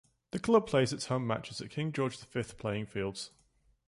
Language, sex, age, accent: English, male, 19-29, England English